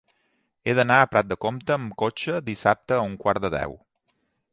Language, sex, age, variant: Catalan, male, 40-49, Balear